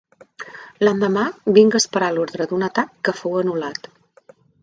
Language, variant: Catalan, Central